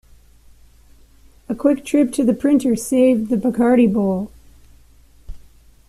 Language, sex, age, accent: English, female, 50-59, Canadian English